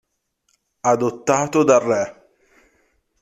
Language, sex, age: Italian, male, 19-29